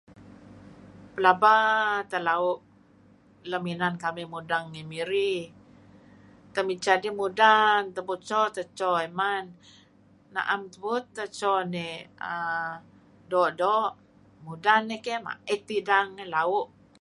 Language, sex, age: Kelabit, female, 60-69